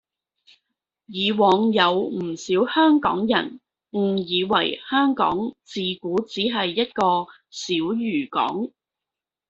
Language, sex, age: Cantonese, female, 30-39